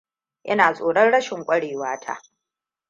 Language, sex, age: Hausa, female, 30-39